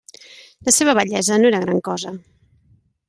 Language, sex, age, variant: Catalan, female, 30-39, Central